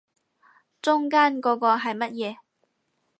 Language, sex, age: Cantonese, female, 19-29